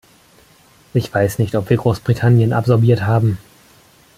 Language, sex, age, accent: German, male, 19-29, Deutschland Deutsch